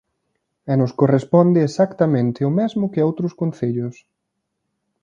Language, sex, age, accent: Galician, male, 19-29, Atlántico (seseo e gheada)